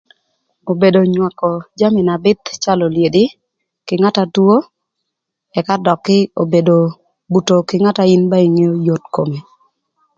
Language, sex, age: Thur, female, 30-39